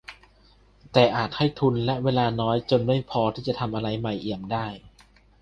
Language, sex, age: Thai, male, 19-29